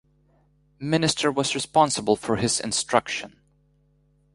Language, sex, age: English, male, 30-39